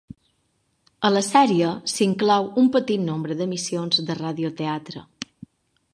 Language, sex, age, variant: Catalan, female, 40-49, Balear